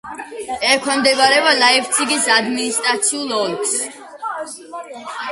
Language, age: Georgian, 19-29